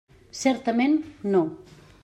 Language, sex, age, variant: Catalan, female, 50-59, Central